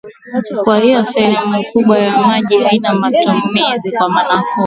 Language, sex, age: Swahili, female, 19-29